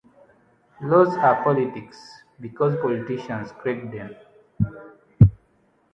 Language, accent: English, Ugandan english